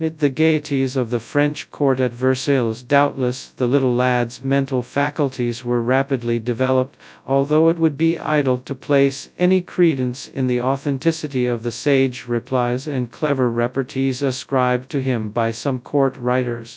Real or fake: fake